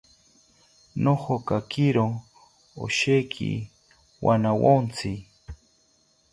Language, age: South Ucayali Ashéninka, 40-49